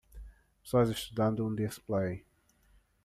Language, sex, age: Portuguese, male, 30-39